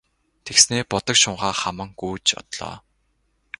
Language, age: Mongolian, 19-29